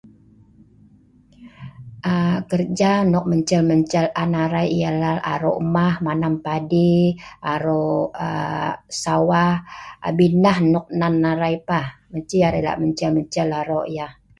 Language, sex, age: Sa'ban, female, 50-59